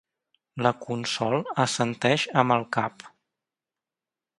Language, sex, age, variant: Catalan, male, 30-39, Central